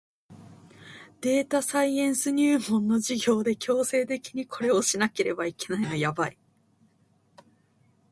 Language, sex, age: Japanese, female, 19-29